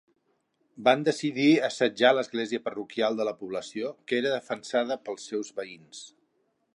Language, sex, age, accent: Catalan, male, 60-69, Neutre